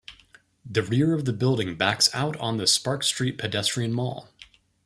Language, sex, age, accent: English, male, 19-29, United States English